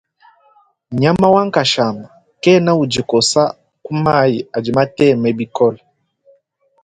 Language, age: Luba-Lulua, 19-29